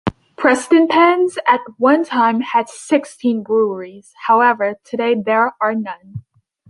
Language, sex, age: English, female, under 19